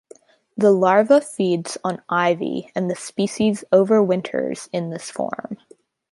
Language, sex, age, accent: English, female, under 19, United States English